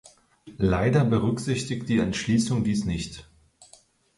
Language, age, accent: German, 19-29, Deutschland Deutsch